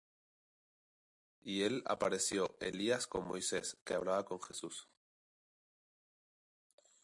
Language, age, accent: Spanish, 19-29, España: Islas Canarias; Rioplatense: Argentina, Uruguay, este de Bolivia, Paraguay